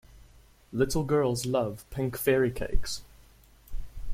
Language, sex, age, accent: English, male, under 19, Southern African (South Africa, Zimbabwe, Namibia)